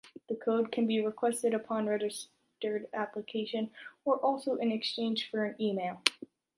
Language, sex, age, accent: English, female, 19-29, United States English